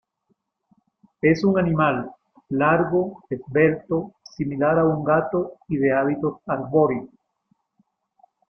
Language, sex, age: Spanish, male, 60-69